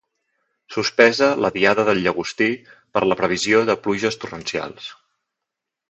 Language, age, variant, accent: Catalan, 30-39, Central, central